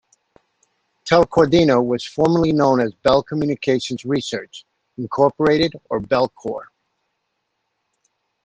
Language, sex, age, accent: English, male, 60-69, United States English